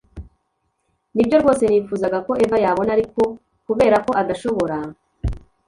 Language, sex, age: Kinyarwanda, female, 19-29